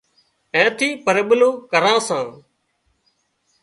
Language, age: Wadiyara Koli, 19-29